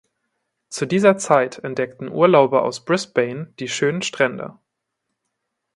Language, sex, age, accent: German, male, 19-29, Deutschland Deutsch